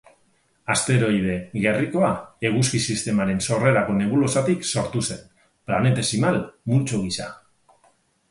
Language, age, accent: Basque, 40-49, Mendebalekoa (Araba, Bizkaia, Gipuzkoako mendebaleko herri batzuk)